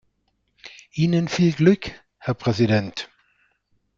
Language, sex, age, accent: German, male, 60-69, Deutschland Deutsch